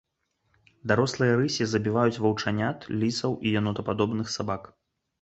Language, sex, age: Belarusian, male, 19-29